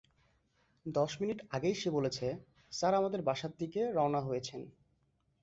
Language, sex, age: Bengali, male, 19-29